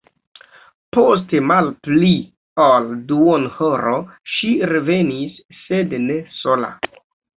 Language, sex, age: Esperanto, male, 30-39